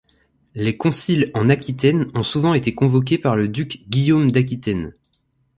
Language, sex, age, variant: French, male, 19-29, Français de métropole